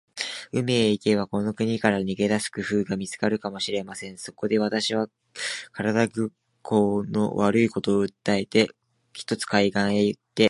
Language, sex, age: Japanese, male, 19-29